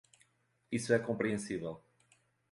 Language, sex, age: Portuguese, male, 40-49